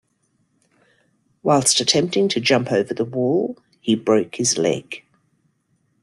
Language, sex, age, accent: English, female, 50-59, Australian English